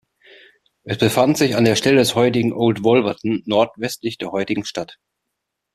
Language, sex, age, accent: German, male, 30-39, Deutschland Deutsch